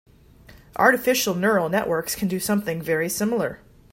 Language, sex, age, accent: English, female, 30-39, United States English